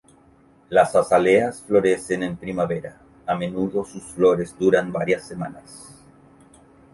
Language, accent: Spanish, Chileno: Chile, Cuyo